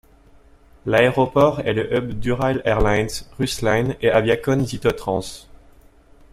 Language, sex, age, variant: French, male, 30-39, Français de métropole